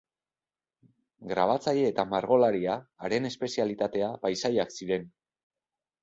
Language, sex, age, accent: Basque, male, 30-39, Mendebalekoa (Araba, Bizkaia, Gipuzkoako mendebaleko herri batzuk)